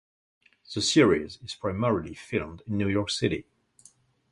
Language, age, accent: English, 30-39, French